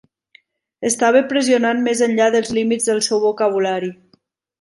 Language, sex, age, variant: Catalan, female, 40-49, Nord-Occidental